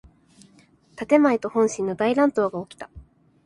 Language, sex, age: Japanese, female, under 19